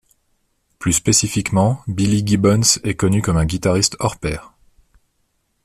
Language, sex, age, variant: French, male, 30-39, Français de métropole